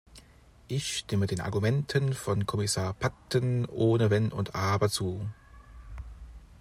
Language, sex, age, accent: German, male, 30-39, Deutschland Deutsch